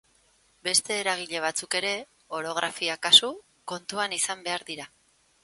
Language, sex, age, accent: Basque, female, 40-49, Erdialdekoa edo Nafarra (Gipuzkoa, Nafarroa)